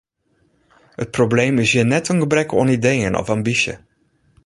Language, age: Western Frisian, 40-49